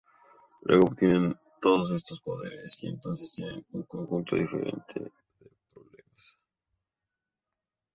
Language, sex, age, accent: Spanish, male, 19-29, México